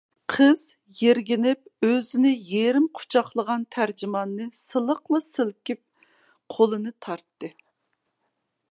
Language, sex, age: Uyghur, female, 40-49